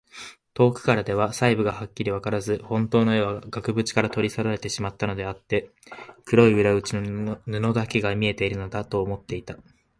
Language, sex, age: Japanese, male, 19-29